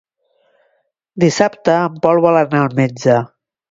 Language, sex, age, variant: Catalan, female, 50-59, Septentrional